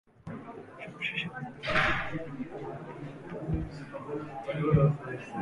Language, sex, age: Bengali, male, 19-29